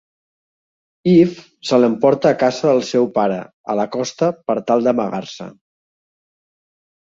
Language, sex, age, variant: Catalan, male, 50-59, Central